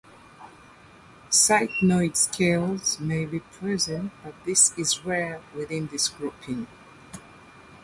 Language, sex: English, female